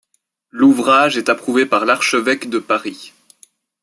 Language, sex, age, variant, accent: French, male, 30-39, Français d'Europe, Français de Belgique